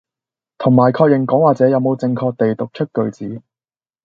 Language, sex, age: Cantonese, male, under 19